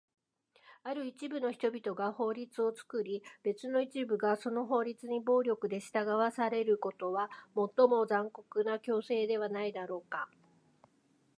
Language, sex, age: Japanese, female, 19-29